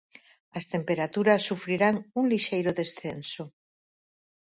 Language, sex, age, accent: Galician, female, 60-69, Normativo (estándar)